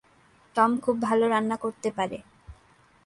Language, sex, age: Bengali, female, under 19